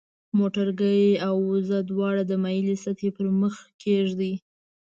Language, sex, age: Pashto, female, 19-29